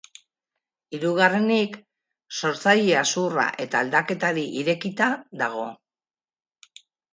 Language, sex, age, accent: Basque, female, 50-59, Mendebalekoa (Araba, Bizkaia, Gipuzkoako mendebaleko herri batzuk)